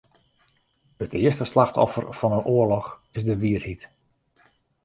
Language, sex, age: Western Frisian, male, 50-59